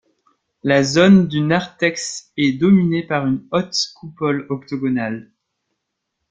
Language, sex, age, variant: French, male, 19-29, Français de métropole